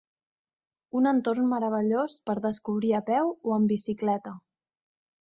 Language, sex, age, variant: Catalan, female, 30-39, Central